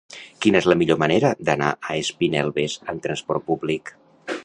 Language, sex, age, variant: Catalan, male, 60-69, Nord-Occidental